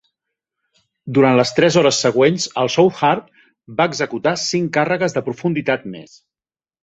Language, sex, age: Catalan, male, 40-49